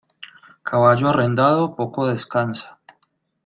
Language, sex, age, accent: Spanish, male, 30-39, Caribe: Cuba, Venezuela, Puerto Rico, República Dominicana, Panamá, Colombia caribeña, México caribeño, Costa del golfo de México